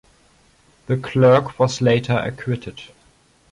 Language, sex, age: English, male, 19-29